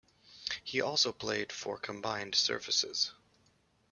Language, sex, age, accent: English, male, 30-39, Canadian English